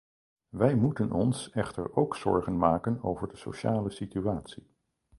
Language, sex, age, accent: Dutch, male, 60-69, Nederlands Nederlands